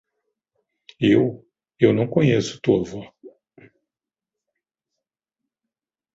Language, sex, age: Portuguese, male, 50-59